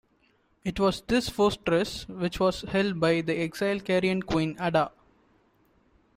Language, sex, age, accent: English, male, 19-29, India and South Asia (India, Pakistan, Sri Lanka)